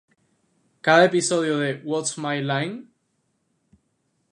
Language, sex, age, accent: Spanish, male, 19-29, España: Islas Canarias